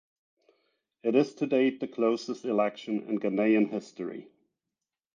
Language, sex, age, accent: English, male, 40-49, German